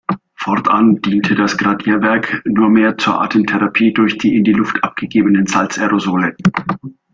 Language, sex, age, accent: German, male, 40-49, Deutschland Deutsch